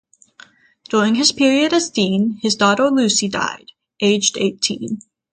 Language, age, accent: English, under 19, United States English